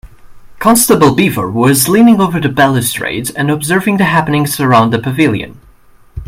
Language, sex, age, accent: English, male, under 19, England English